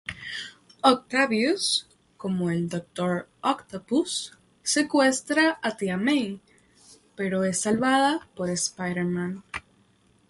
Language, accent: Spanish, Caribe: Cuba, Venezuela, Puerto Rico, República Dominicana, Panamá, Colombia caribeña, México caribeño, Costa del golfo de México